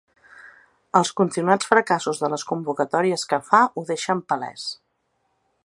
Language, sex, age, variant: Catalan, female, 40-49, Central